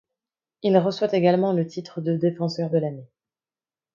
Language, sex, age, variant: French, female, 30-39, Français de métropole